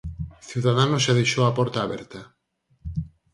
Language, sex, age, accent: Galician, male, 40-49, Normativo (estándar)